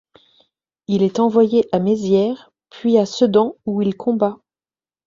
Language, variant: French, Français de métropole